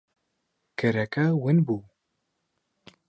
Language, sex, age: Central Kurdish, male, 19-29